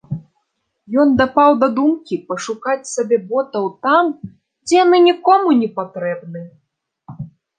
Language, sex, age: Belarusian, female, 19-29